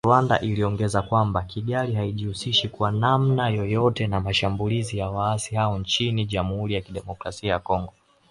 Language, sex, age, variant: Swahili, male, 19-29, Kiswahili cha Bara ya Tanzania